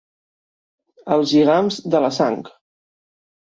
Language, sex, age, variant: Catalan, male, 19-29, Central